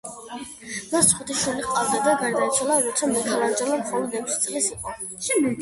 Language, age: Georgian, under 19